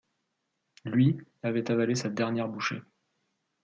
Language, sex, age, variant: French, male, 30-39, Français de métropole